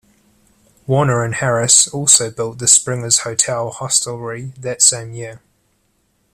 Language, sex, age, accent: English, male, 30-39, New Zealand English